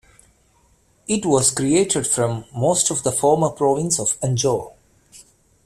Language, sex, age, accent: English, male, 30-39, India and South Asia (India, Pakistan, Sri Lanka)